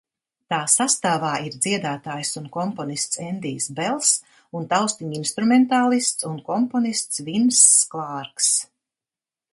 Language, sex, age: Latvian, female, 60-69